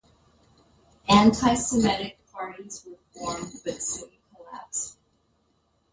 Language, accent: English, United States English